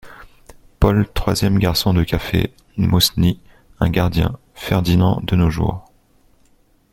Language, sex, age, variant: French, male, 19-29, Français de métropole